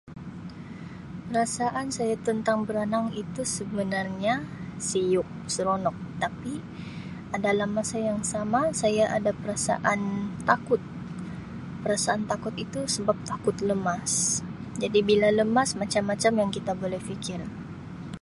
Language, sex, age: Sabah Malay, female, 19-29